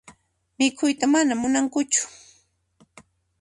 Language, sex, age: Puno Quechua, female, 40-49